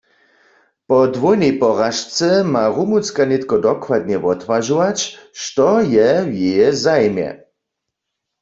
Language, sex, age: Upper Sorbian, male, 40-49